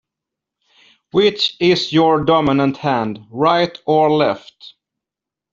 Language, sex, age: English, male, 40-49